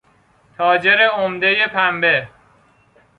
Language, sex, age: Persian, male, 19-29